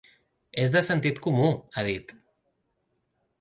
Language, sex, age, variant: Catalan, male, 30-39, Central